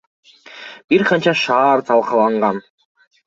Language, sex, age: Kyrgyz, male, under 19